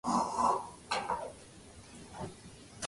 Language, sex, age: English, male, under 19